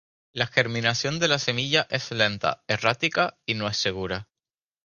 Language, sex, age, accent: Spanish, male, 19-29, España: Islas Canarias